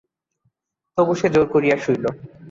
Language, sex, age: Bengali, male, 19-29